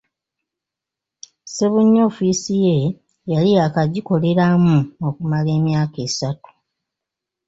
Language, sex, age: Ganda, female, 60-69